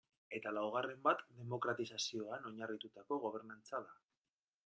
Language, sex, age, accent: Basque, male, 30-39, Mendebalekoa (Araba, Bizkaia, Gipuzkoako mendebaleko herri batzuk)